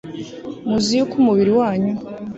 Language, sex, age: Kinyarwanda, female, 19-29